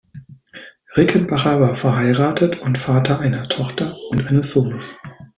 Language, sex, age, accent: German, male, 40-49, Deutschland Deutsch